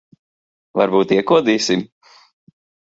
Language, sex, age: Latvian, male, 30-39